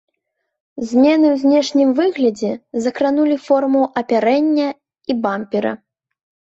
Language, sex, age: Belarusian, female, under 19